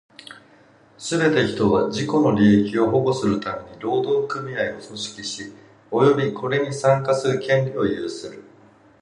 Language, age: Japanese, 50-59